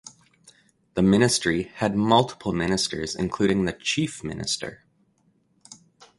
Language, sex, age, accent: English, male, 30-39, Canadian English